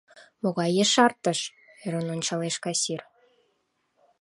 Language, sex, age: Mari, female, 19-29